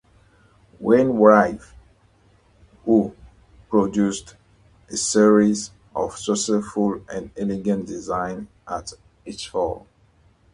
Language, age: English, 19-29